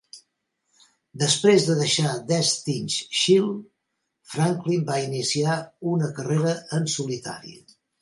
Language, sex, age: Catalan, male, 80-89